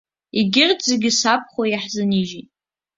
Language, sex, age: Abkhazian, female, under 19